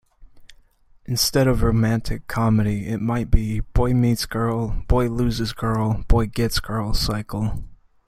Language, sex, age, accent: English, male, 19-29, United States English